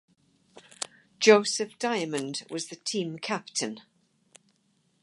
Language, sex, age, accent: English, female, 80-89, England English